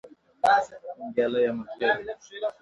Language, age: Pashto, 30-39